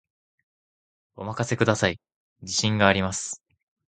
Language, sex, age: Japanese, male, 19-29